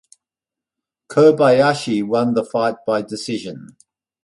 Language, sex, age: English, male, 60-69